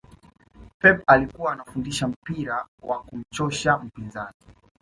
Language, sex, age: Swahili, male, 19-29